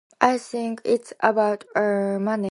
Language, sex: English, female